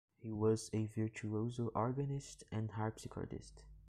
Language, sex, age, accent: English, male, 19-29, United States English